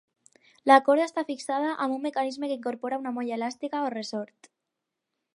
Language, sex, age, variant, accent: Catalan, female, under 19, Alacantí, aprenent (recent, des del castellà)